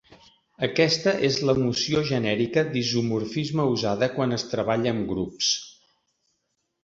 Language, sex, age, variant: Catalan, male, 60-69, Central